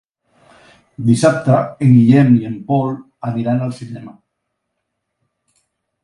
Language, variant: Catalan, Central